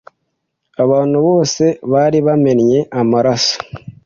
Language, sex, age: Kinyarwanda, male, 19-29